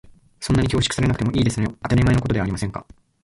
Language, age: Japanese, 19-29